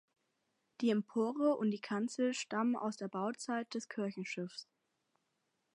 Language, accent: German, Deutschland Deutsch